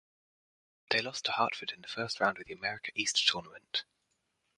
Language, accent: English, England English